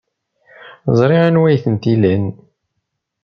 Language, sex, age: Kabyle, male, 30-39